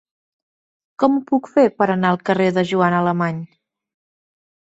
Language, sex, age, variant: Catalan, female, 30-39, Central